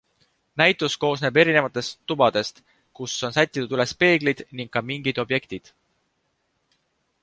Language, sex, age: Estonian, male, 19-29